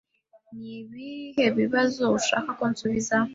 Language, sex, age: Kinyarwanda, female, 19-29